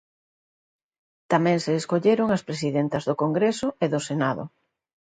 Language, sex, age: Galician, female, 50-59